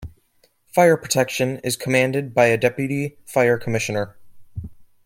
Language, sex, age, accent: English, male, under 19, United States English